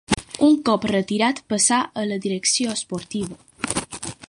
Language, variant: Catalan, Balear